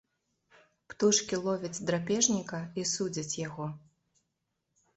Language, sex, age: Belarusian, female, 30-39